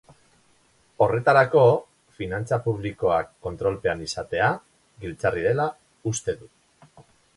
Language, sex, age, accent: Basque, male, 50-59, Mendebalekoa (Araba, Bizkaia, Gipuzkoako mendebaleko herri batzuk)